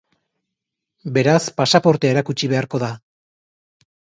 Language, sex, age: Basque, male, 30-39